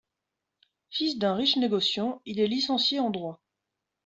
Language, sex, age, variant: French, female, 30-39, Français de métropole